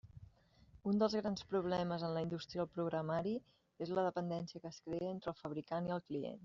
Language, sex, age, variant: Catalan, female, 30-39, Central